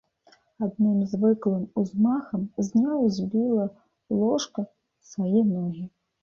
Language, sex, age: Belarusian, female, 30-39